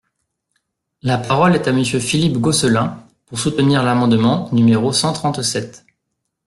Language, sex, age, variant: French, male, 30-39, Français de métropole